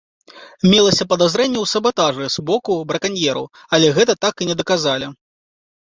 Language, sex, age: Belarusian, male, 30-39